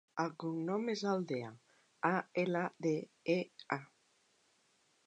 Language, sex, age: Catalan, female, 60-69